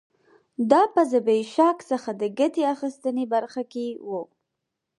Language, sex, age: Pashto, female, under 19